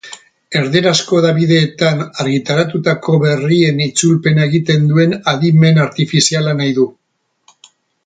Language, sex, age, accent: Basque, male, 60-69, Erdialdekoa edo Nafarra (Gipuzkoa, Nafarroa)